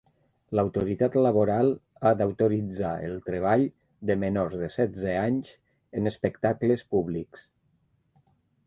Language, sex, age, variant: Catalan, male, 50-59, Nord-Occidental